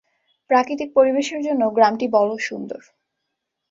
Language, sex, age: Bengali, female, 19-29